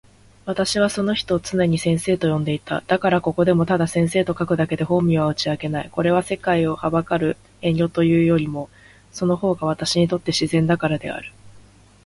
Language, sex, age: Japanese, female, 19-29